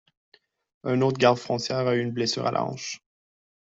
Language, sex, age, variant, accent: French, male, 19-29, Français d'Amérique du Nord, Français du Canada